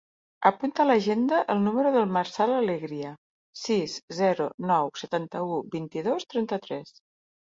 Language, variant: Catalan, Septentrional